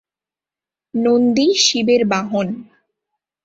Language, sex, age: Bengali, female, 19-29